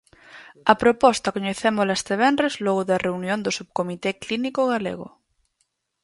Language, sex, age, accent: Galician, female, 19-29, Normativo (estándar)